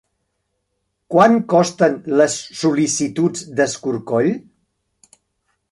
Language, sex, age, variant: Catalan, male, 60-69, Central